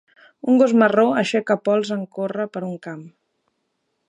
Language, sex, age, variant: Catalan, female, 30-39, Central